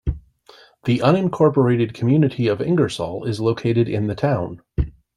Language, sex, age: English, male, 40-49